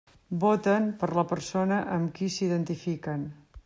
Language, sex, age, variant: Catalan, female, 50-59, Central